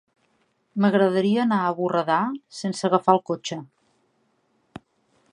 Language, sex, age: Catalan, female, 40-49